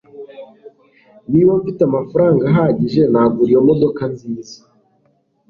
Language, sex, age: Kinyarwanda, male, 19-29